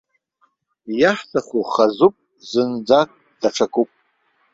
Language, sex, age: Abkhazian, male, 60-69